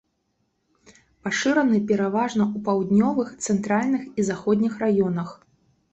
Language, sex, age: Belarusian, female, 40-49